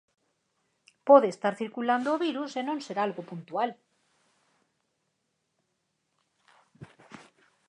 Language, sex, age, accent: Galician, female, 50-59, Normativo (estándar)